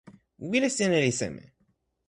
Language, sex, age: Toki Pona, male, 19-29